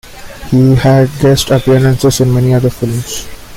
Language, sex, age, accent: English, male, 19-29, India and South Asia (India, Pakistan, Sri Lanka)